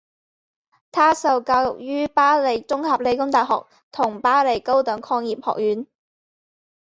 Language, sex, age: Chinese, female, 19-29